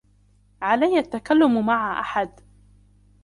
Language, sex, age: Arabic, female, under 19